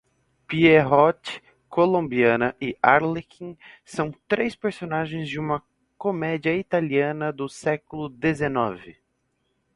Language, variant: Portuguese, Portuguese (Brasil)